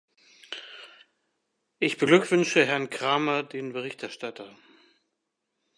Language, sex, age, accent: German, male, 60-69, Deutschland Deutsch